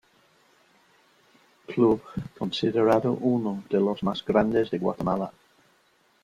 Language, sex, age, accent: Spanish, male, 60-69, España: Norte peninsular (Asturias, Castilla y León, Cantabria, País Vasco, Navarra, Aragón, La Rioja, Guadalajara, Cuenca)